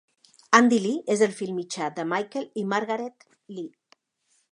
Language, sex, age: Catalan, female, 50-59